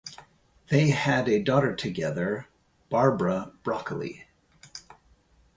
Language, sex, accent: English, male, United States English